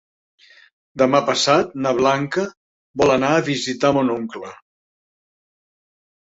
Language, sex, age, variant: Catalan, male, 60-69, Central